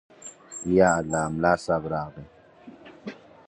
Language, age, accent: Pashto, 19-29, کندهارۍ لهجه